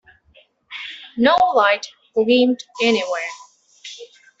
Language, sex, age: English, female, under 19